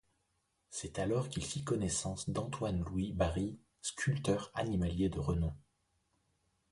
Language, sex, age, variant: French, male, 40-49, Français de métropole